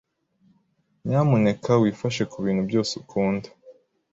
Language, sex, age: Kinyarwanda, male, 40-49